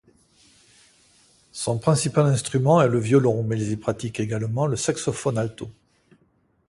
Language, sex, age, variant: French, male, 60-69, Français de métropole